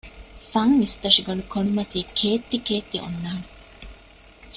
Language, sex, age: Divehi, female, 19-29